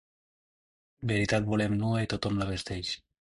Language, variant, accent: Catalan, Nord-Occidental, nord-occidental